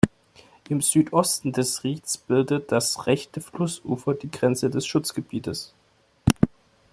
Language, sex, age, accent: German, male, 19-29, Deutschland Deutsch